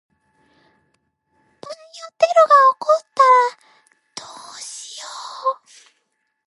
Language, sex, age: Japanese, female, 19-29